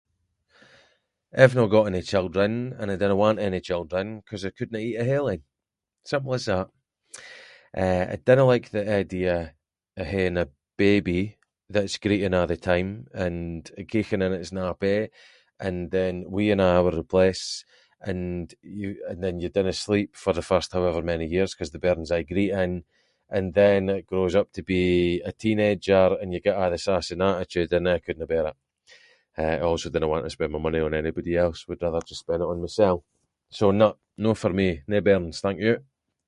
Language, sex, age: Scots, male, 30-39